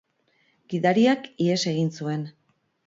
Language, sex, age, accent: Basque, female, 40-49, Erdialdekoa edo Nafarra (Gipuzkoa, Nafarroa)